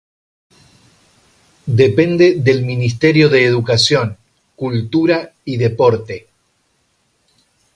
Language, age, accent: Spanish, 50-59, Rioplatense: Argentina, Uruguay, este de Bolivia, Paraguay